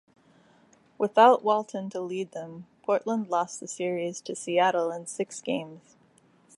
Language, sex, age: English, female, 40-49